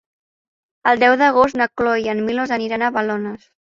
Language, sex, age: Catalan, female, under 19